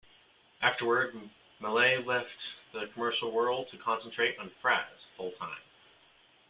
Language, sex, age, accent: English, male, 19-29, United States English